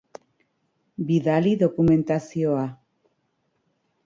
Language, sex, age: Basque, female, 40-49